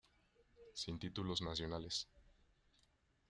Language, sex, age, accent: Spanish, male, 19-29, México